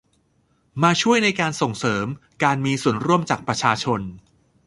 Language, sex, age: Thai, male, 40-49